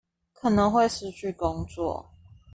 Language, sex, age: Chinese, female, 19-29